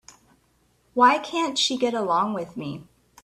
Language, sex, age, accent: English, female, 40-49, United States English